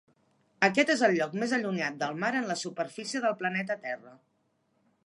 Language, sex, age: Catalan, female, 40-49